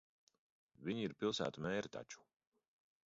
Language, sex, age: Latvian, male, 40-49